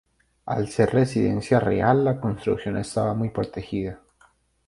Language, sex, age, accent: Spanish, male, 19-29, Andino-Pacífico: Colombia, Perú, Ecuador, oeste de Bolivia y Venezuela andina